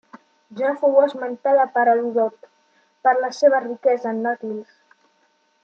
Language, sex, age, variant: Catalan, male, under 19, Central